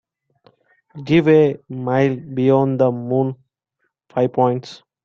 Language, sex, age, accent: English, male, 19-29, India and South Asia (India, Pakistan, Sri Lanka)